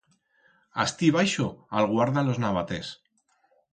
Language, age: Aragonese, 30-39